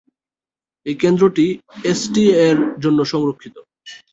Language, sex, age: Bengali, male, 19-29